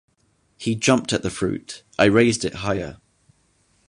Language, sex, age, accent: English, male, 19-29, England English